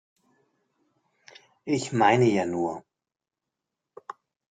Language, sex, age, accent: German, male, 50-59, Deutschland Deutsch